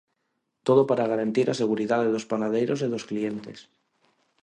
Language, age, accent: Galician, 19-29, Neofalante